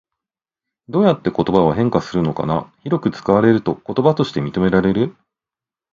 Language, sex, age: Japanese, male, 40-49